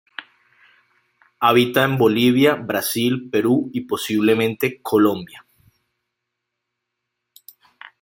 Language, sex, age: Spanish, male, 19-29